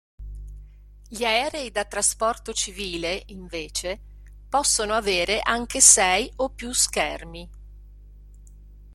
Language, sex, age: Italian, female, 50-59